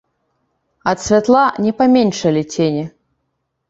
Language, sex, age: Belarusian, female, 30-39